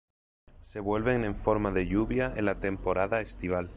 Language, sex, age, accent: Spanish, male, 19-29, España: Sur peninsular (Andalucia, Extremadura, Murcia)